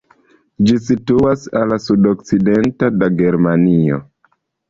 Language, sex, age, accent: Esperanto, male, 30-39, Internacia